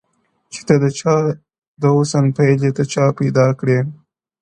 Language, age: Pashto, under 19